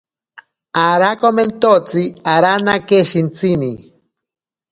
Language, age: Ashéninka Perené, 40-49